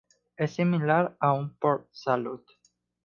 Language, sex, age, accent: Spanish, male, 19-29, Caribe: Cuba, Venezuela, Puerto Rico, República Dominicana, Panamá, Colombia caribeña, México caribeño, Costa del golfo de México